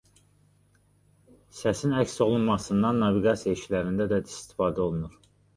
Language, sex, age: Azerbaijani, male, 30-39